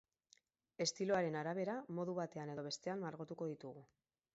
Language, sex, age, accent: Basque, female, 40-49, Erdialdekoa edo Nafarra (Gipuzkoa, Nafarroa)